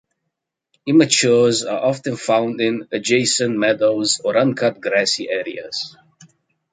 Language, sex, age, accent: English, male, 30-39, Australian English